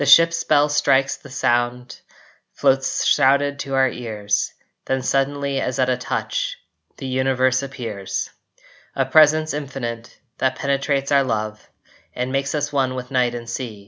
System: none